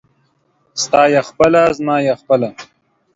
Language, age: Pashto, 19-29